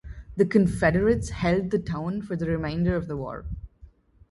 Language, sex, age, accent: English, female, 19-29, India and South Asia (India, Pakistan, Sri Lanka)